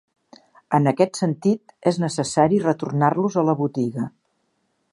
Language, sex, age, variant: Catalan, female, 60-69, Septentrional